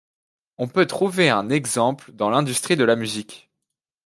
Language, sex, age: French, male, 19-29